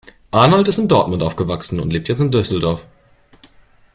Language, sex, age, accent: German, male, 19-29, Deutschland Deutsch